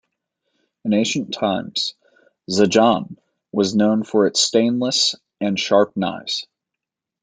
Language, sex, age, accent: English, male, 30-39, United States English